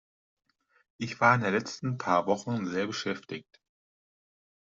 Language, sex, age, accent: German, male, 30-39, Deutschland Deutsch